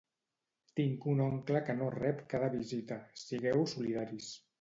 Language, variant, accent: Catalan, Central, central